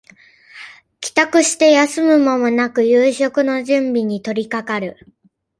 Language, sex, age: Japanese, female, 30-39